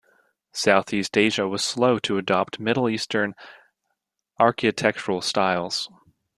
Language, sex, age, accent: English, male, 19-29, United States English